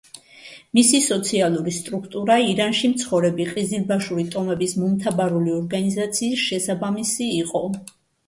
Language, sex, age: Georgian, female, 50-59